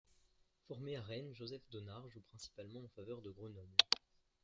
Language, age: French, under 19